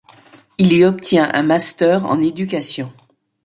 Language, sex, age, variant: French, female, 50-59, Français de métropole